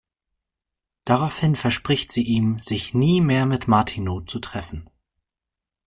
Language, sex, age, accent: German, male, 19-29, Deutschland Deutsch